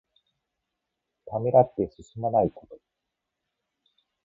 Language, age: Japanese, 50-59